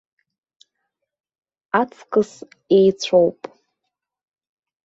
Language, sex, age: Abkhazian, female, 19-29